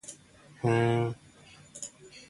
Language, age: Japanese, 19-29